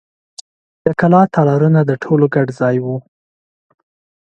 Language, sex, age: Pashto, male, 19-29